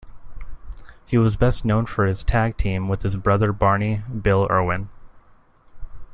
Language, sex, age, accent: English, male, 19-29, United States English